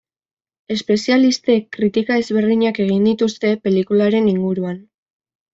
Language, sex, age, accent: Basque, female, under 19, Erdialdekoa edo Nafarra (Gipuzkoa, Nafarroa)